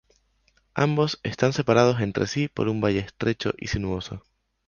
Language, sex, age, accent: Spanish, male, 19-29, España: Islas Canarias